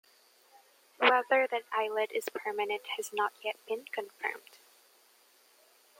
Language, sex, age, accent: English, female, 19-29, Filipino